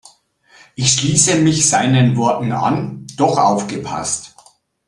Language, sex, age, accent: German, male, 30-39, Deutschland Deutsch